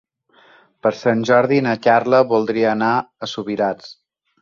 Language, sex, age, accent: Catalan, male, 40-49, balear; central